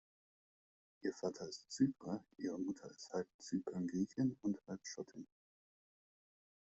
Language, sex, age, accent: German, male, 30-39, Deutschland Deutsch